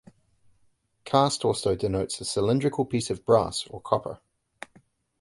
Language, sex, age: English, male, 50-59